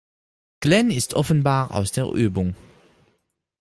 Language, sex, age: German, male, 19-29